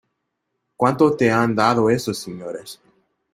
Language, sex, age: Spanish, male, under 19